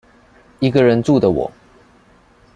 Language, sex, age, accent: Chinese, male, under 19, 出生地：臺中市